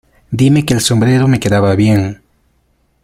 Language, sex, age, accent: Spanish, male, 19-29, Andino-Pacífico: Colombia, Perú, Ecuador, oeste de Bolivia y Venezuela andina